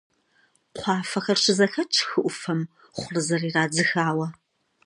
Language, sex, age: Kabardian, female, 40-49